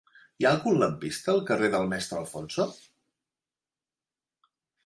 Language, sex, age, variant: Catalan, male, 40-49, Central